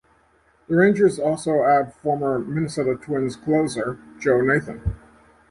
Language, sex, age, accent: English, male, 70-79, United States English